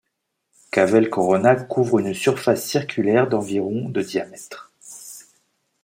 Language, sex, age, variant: French, male, 30-39, Français de métropole